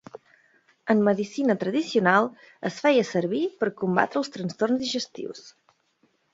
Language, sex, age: Catalan, female, 19-29